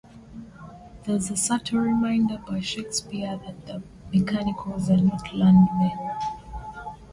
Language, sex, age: English, female, 19-29